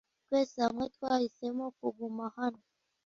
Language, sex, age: Kinyarwanda, male, under 19